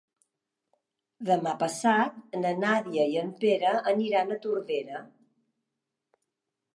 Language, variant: Catalan, Septentrional